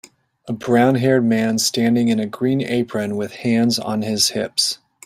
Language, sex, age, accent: English, male, 30-39, United States English